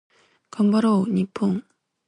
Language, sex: Japanese, female